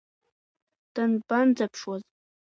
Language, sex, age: Abkhazian, female, 19-29